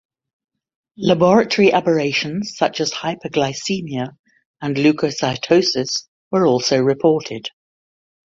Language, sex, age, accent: English, female, 50-59, England English